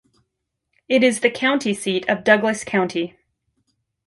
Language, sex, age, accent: English, female, 40-49, United States English